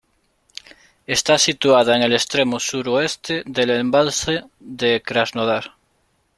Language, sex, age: Spanish, male, 30-39